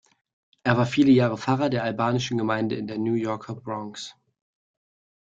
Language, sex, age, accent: German, male, 19-29, Deutschland Deutsch